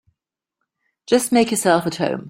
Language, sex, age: English, female, 40-49